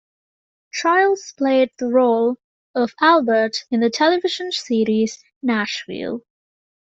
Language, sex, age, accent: English, female, 19-29, England English